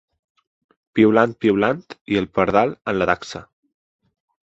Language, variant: Catalan, Balear